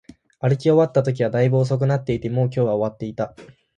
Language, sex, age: Japanese, male, 19-29